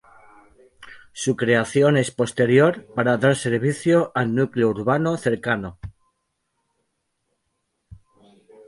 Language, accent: Spanish, España: Centro-Sur peninsular (Madrid, Toledo, Castilla-La Mancha)